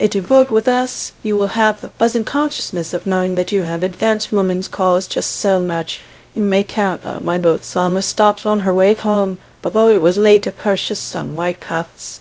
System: TTS, VITS